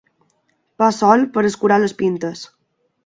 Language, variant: Catalan, Balear